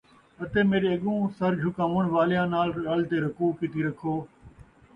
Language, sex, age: Saraiki, male, 50-59